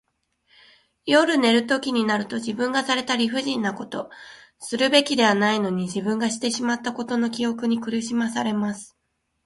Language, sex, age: Japanese, female, 19-29